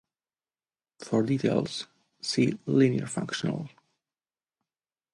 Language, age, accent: English, 30-39, Eastern European